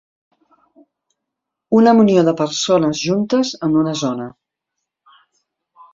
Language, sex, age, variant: Catalan, female, 40-49, Central